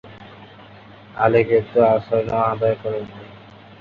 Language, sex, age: Bengali, male, under 19